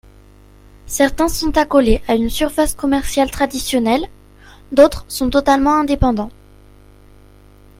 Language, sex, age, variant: French, female, under 19, Français de métropole